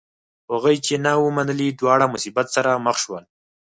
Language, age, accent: Pashto, 19-29, پکتیا ولایت، احمدزی